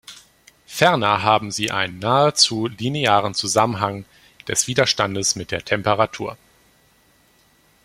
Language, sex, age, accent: German, male, 19-29, Deutschland Deutsch